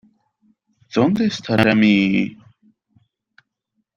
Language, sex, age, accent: Spanish, male, 19-29, Andino-Pacífico: Colombia, Perú, Ecuador, oeste de Bolivia y Venezuela andina